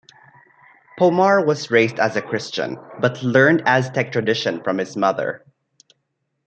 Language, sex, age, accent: English, male, 19-29, Filipino